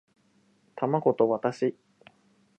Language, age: Japanese, 19-29